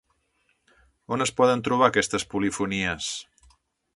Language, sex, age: Catalan, male, 50-59